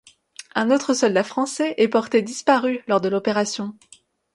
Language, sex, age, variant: French, female, 19-29, Français de métropole